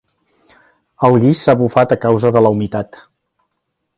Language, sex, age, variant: Catalan, male, 60-69, Central